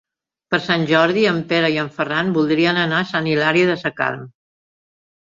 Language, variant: Catalan, Central